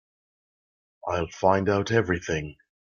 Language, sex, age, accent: English, male, 40-49, Canadian English